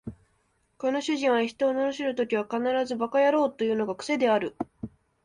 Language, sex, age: Japanese, female, 19-29